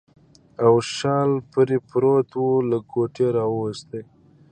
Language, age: Pashto, 19-29